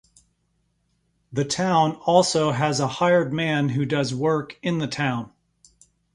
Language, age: English, 50-59